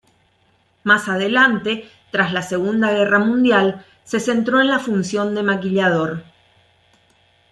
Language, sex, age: Spanish, female, 40-49